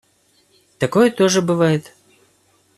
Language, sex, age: Russian, male, 19-29